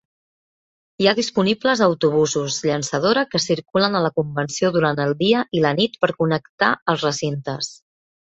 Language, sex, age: Catalan, female, 40-49